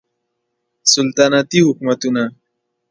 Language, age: Pashto, 19-29